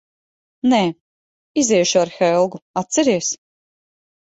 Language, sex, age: Latvian, female, 40-49